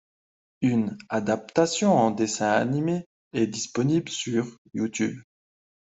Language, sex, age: French, male, 30-39